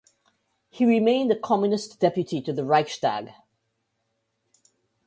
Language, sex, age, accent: English, female, 50-59, West Indies and Bermuda (Bahamas, Bermuda, Jamaica, Trinidad)